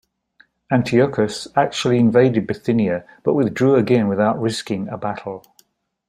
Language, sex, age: English, male, 60-69